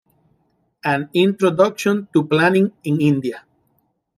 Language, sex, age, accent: Spanish, male, 40-49, Caribe: Cuba, Venezuela, Puerto Rico, República Dominicana, Panamá, Colombia caribeña, México caribeño, Costa del golfo de México